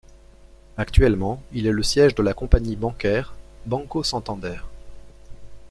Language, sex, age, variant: French, male, 19-29, Français de métropole